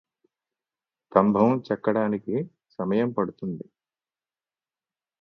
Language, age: Telugu, 50-59